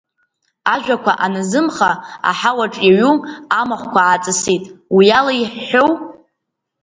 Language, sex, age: Abkhazian, female, under 19